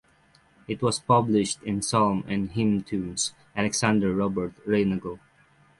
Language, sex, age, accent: English, male, 30-39, United States English; Filipino